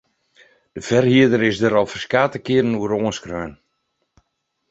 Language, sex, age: Western Frisian, male, 50-59